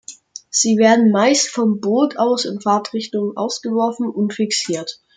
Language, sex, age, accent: German, male, under 19, Deutschland Deutsch